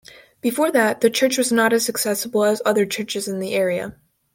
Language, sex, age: English, female, under 19